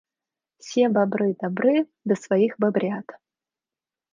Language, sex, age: Russian, female, 19-29